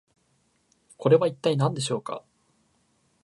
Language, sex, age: Japanese, male, 19-29